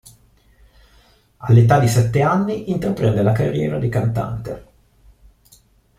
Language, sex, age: Italian, male, 19-29